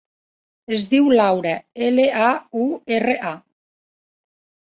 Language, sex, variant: Catalan, female, Nord-Occidental